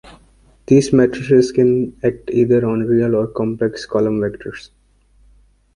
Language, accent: English, India and South Asia (India, Pakistan, Sri Lanka)